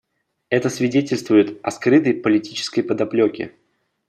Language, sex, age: Russian, male, under 19